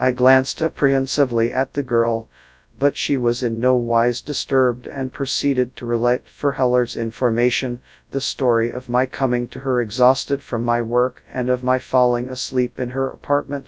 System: TTS, FastPitch